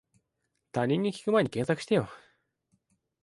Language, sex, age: Japanese, male, 19-29